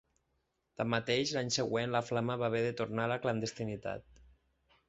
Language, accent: Catalan, Tortosí